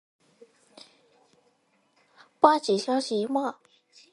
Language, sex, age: Chinese, female, 19-29